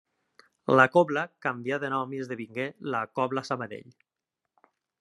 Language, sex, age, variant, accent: Catalan, male, 30-39, Valencià meridional, valencià